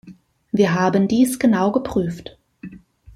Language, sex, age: German, female, 40-49